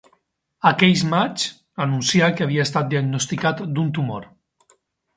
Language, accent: Catalan, valencià